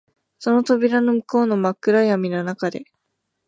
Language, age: Japanese, 19-29